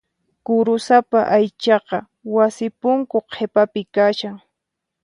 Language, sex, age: Puno Quechua, female, 19-29